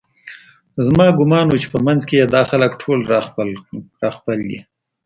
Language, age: Pashto, 40-49